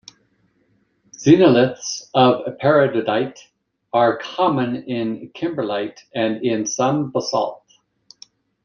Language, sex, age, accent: English, male, 50-59, United States English